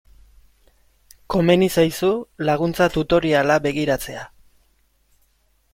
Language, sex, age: Basque, male, 40-49